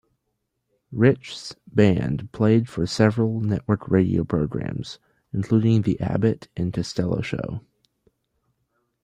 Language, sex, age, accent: English, male, under 19, United States English